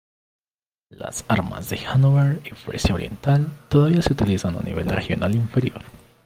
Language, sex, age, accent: Spanish, male, 19-29, Andino-Pacífico: Colombia, Perú, Ecuador, oeste de Bolivia y Venezuela andina